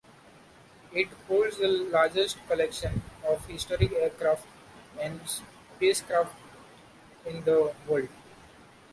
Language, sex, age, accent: English, male, 19-29, India and South Asia (India, Pakistan, Sri Lanka)